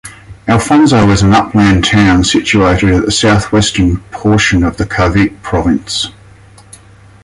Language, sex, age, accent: English, male, 50-59, Australian English